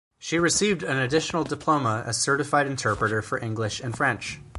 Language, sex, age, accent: English, male, 19-29, United States English